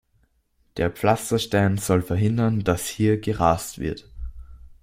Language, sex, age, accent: German, male, under 19, Österreichisches Deutsch